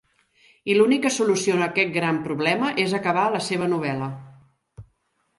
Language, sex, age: Catalan, female, 50-59